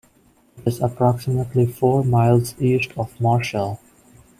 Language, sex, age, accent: English, male, 19-29, India and South Asia (India, Pakistan, Sri Lanka)